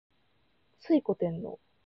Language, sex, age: Japanese, female, 19-29